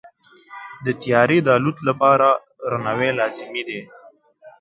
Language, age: Pashto, 19-29